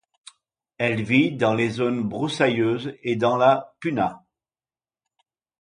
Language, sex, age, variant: French, male, 60-69, Français de métropole